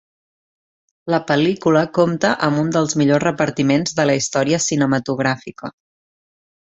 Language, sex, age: Catalan, female, 30-39